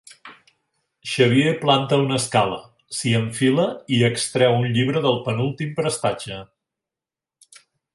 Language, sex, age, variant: Catalan, male, 60-69, Central